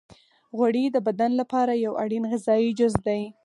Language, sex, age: Pashto, female, under 19